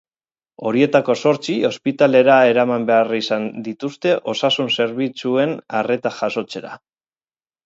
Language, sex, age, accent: Basque, male, 40-49, Mendebalekoa (Araba, Bizkaia, Gipuzkoako mendebaleko herri batzuk)